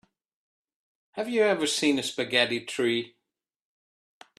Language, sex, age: English, male, 30-39